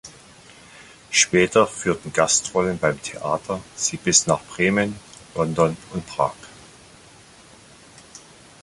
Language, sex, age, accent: German, male, 50-59, Deutschland Deutsch